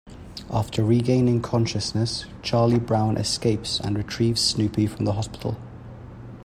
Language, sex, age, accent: English, male, 19-29, England English